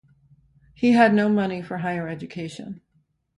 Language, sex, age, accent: English, female, 60-69, United States English